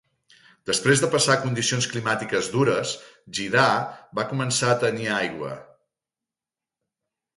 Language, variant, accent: Catalan, Central, central